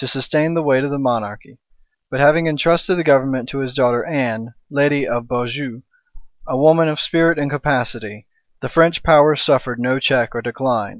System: none